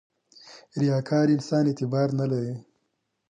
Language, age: Pashto, 19-29